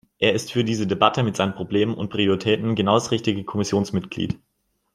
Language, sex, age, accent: German, male, 19-29, Deutschland Deutsch